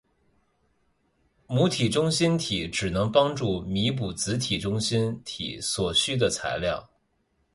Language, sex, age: Chinese, male, 19-29